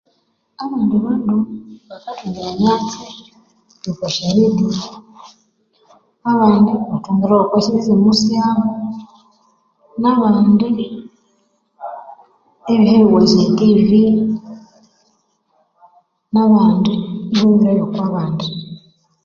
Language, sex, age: Konzo, female, 30-39